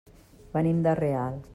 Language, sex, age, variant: Catalan, female, 50-59, Central